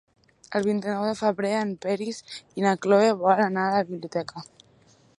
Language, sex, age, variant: Catalan, female, 19-29, Central